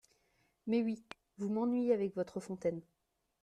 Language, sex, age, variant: French, female, 19-29, Français de métropole